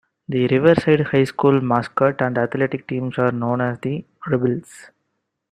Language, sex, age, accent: English, male, 19-29, India and South Asia (India, Pakistan, Sri Lanka)